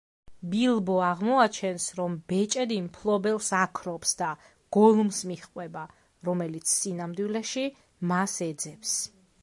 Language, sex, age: Georgian, female, 30-39